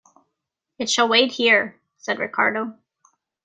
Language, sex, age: English, female, 30-39